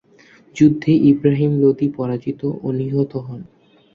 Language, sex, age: Bengali, male, under 19